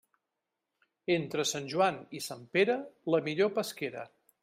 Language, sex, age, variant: Catalan, male, 50-59, Central